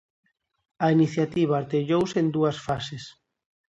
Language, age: Galician, under 19